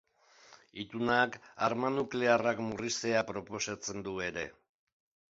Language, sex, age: Basque, male, 60-69